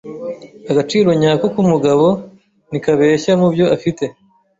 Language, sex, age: Kinyarwanda, male, 30-39